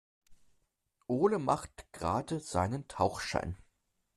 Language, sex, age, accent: German, male, 19-29, Deutschland Deutsch